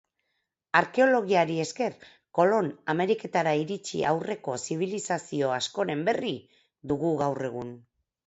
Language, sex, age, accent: Basque, female, 50-59, Mendebalekoa (Araba, Bizkaia, Gipuzkoako mendebaleko herri batzuk)